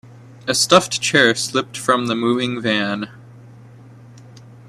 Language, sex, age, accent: English, male, 19-29, United States English